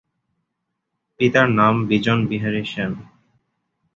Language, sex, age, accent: Bengali, male, 19-29, Bangladeshi